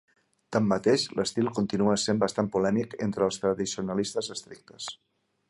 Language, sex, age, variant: Catalan, male, 50-59, Central